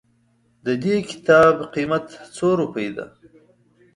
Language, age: Pashto, 30-39